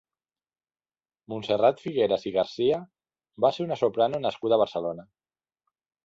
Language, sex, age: Catalan, male, 40-49